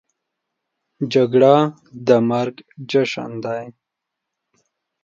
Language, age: Pashto, 19-29